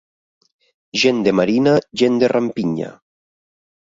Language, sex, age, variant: Catalan, male, 30-39, Nord-Occidental